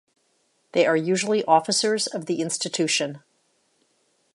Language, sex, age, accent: English, female, 50-59, United States English